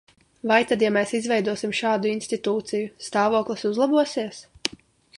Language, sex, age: Latvian, female, 19-29